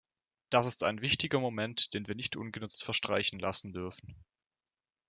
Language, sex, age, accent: German, male, under 19, Deutschland Deutsch